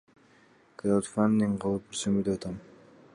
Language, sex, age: Kyrgyz, male, 19-29